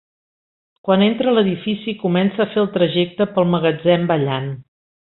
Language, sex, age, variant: Catalan, female, 60-69, Central